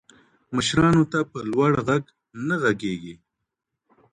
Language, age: Pashto, 30-39